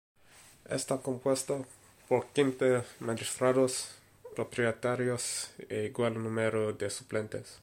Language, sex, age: Spanish, male, 19-29